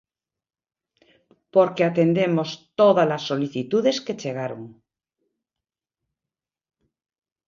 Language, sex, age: Galician, female, 60-69